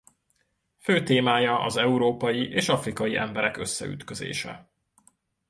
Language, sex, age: Hungarian, male, 30-39